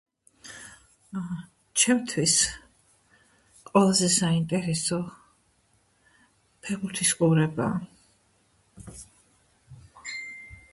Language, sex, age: Georgian, female, 60-69